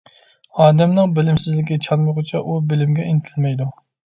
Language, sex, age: Uyghur, male, 30-39